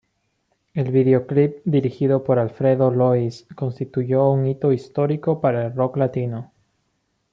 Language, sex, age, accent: Spanish, male, 19-29, Andino-Pacífico: Colombia, Perú, Ecuador, oeste de Bolivia y Venezuela andina